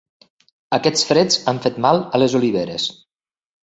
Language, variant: Catalan, Septentrional